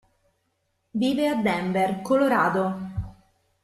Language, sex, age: Italian, female, 30-39